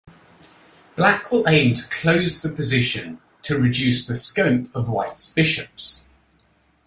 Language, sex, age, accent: English, male, 50-59, England English